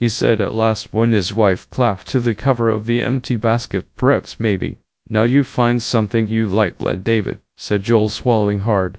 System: TTS, GradTTS